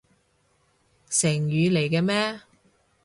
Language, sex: Cantonese, female